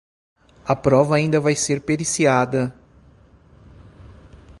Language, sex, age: Portuguese, male, 40-49